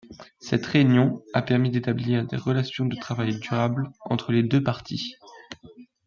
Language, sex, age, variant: French, male, under 19, Français de métropole